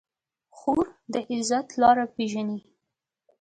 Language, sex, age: Pashto, female, 19-29